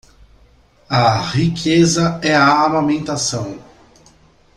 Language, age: Portuguese, 30-39